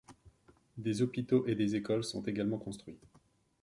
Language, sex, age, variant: French, male, 40-49, Français de métropole